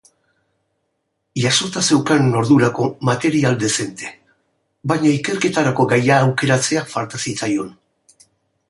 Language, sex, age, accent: Basque, male, 60-69, Mendebalekoa (Araba, Bizkaia, Gipuzkoako mendebaleko herri batzuk)